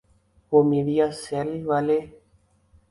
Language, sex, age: Urdu, male, 19-29